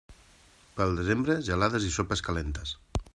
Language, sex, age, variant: Catalan, male, 40-49, Central